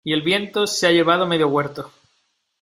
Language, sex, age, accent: Spanish, male, 19-29, España: Norte peninsular (Asturias, Castilla y León, Cantabria, País Vasco, Navarra, Aragón, La Rioja, Guadalajara, Cuenca)